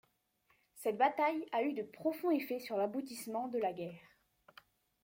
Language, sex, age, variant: French, female, under 19, Français de métropole